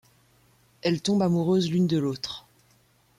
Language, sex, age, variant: French, female, 19-29, Français de métropole